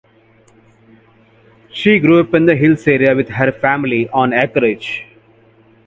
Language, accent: English, India and South Asia (India, Pakistan, Sri Lanka)